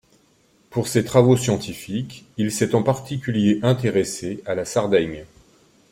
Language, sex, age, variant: French, male, 50-59, Français de métropole